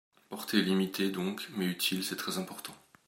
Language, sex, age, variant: French, male, 30-39, Français de métropole